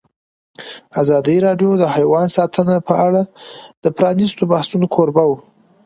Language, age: Pashto, 19-29